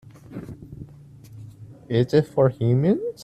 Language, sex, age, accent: English, male, 19-29, United States English